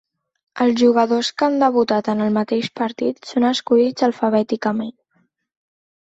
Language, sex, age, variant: Catalan, female, under 19, Central